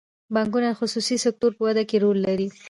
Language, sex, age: Pashto, female, 19-29